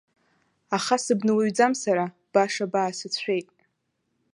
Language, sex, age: Abkhazian, female, 19-29